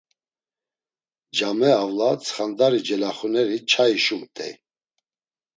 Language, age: Laz, 50-59